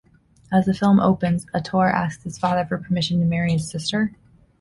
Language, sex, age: English, female, 19-29